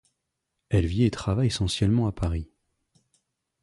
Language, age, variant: French, 30-39, Français de métropole